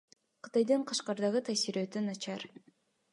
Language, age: Kyrgyz, 19-29